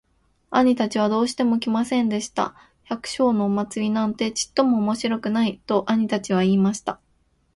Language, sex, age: Japanese, female, 19-29